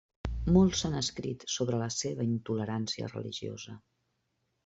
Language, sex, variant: Catalan, female, Central